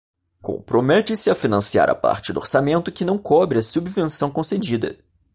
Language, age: Portuguese, under 19